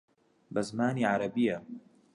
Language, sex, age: Central Kurdish, male, 19-29